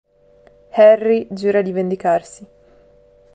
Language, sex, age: Italian, female, 19-29